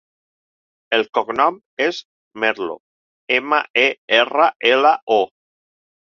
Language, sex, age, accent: Catalan, male, 50-59, valencià